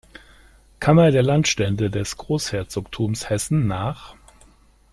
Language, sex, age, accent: German, male, 60-69, Deutschland Deutsch